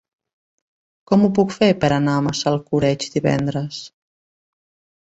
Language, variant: Catalan, Central